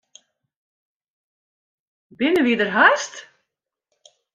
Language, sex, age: Western Frisian, female, 50-59